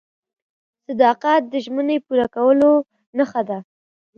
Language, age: Pashto, 30-39